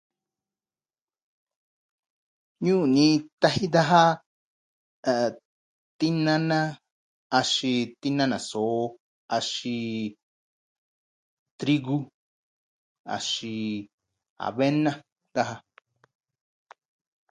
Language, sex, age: Southwestern Tlaxiaco Mixtec, male, 30-39